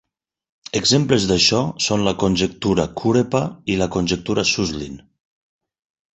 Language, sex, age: Catalan, male, 40-49